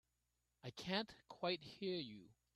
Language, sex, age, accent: English, male, 40-49, Hong Kong English